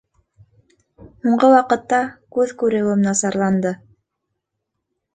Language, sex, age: Bashkir, female, 19-29